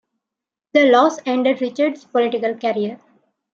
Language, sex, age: English, female, 19-29